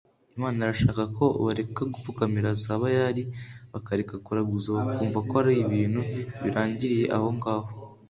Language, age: Kinyarwanda, under 19